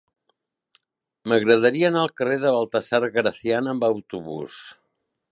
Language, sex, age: Catalan, male, 60-69